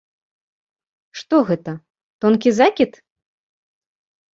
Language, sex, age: Belarusian, female, 30-39